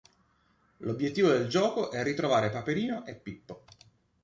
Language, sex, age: Italian, male, 40-49